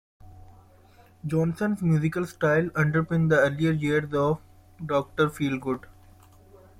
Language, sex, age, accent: English, male, 19-29, India and South Asia (India, Pakistan, Sri Lanka)